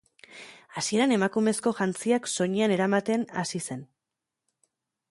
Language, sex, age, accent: Basque, female, 30-39, Erdialdekoa edo Nafarra (Gipuzkoa, Nafarroa)